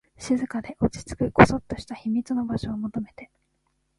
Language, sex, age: Japanese, female, 19-29